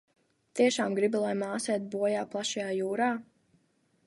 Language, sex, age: Latvian, female, under 19